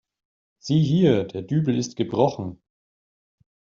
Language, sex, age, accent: German, male, 40-49, Deutschland Deutsch